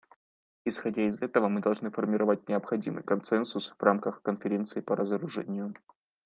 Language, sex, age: Russian, male, 19-29